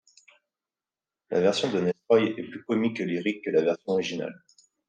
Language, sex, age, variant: French, male, 30-39, Français de métropole